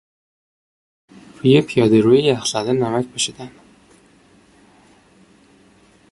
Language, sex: Persian, male